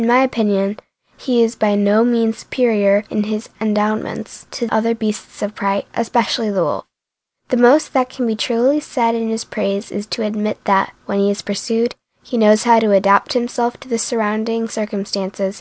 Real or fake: real